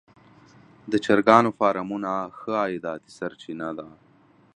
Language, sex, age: Pashto, male, 19-29